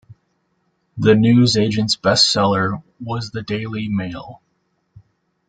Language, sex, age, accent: English, male, 30-39, United States English